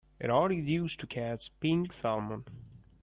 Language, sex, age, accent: English, male, 19-29, India and South Asia (India, Pakistan, Sri Lanka)